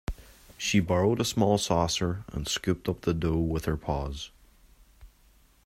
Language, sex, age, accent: English, male, 30-39, Irish English